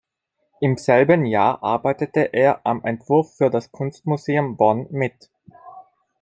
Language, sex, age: German, male, 30-39